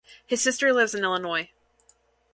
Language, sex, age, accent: English, female, 19-29, United States English